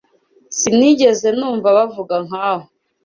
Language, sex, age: Kinyarwanda, female, 19-29